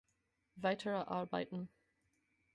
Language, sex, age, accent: German, female, 30-39, Amerikanisches Deutsch